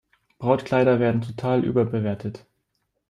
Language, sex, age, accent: German, male, 19-29, Deutschland Deutsch